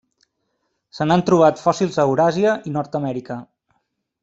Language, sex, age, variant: Catalan, male, 30-39, Central